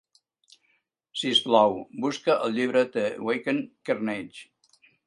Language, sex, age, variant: Catalan, male, 70-79, Central